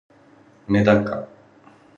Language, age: Japanese, 50-59